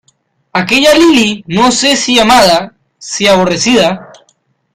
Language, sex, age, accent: Spanish, male, under 19, Andino-Pacífico: Colombia, Perú, Ecuador, oeste de Bolivia y Venezuela andina